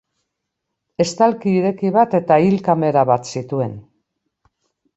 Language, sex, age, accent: Basque, female, 60-69, Mendebalekoa (Araba, Bizkaia, Gipuzkoako mendebaleko herri batzuk)